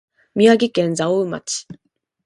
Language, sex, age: Japanese, female, 19-29